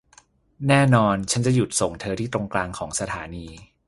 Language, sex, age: Thai, male, 30-39